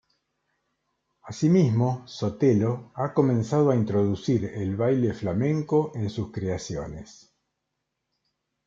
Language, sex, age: Spanish, male, 60-69